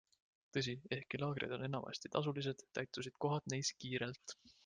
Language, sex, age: Estonian, male, 19-29